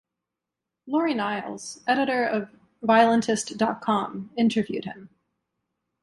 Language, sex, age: English, female, 19-29